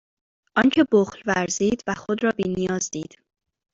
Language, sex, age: Persian, female, 19-29